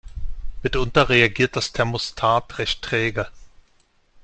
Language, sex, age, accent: German, male, 40-49, Deutschland Deutsch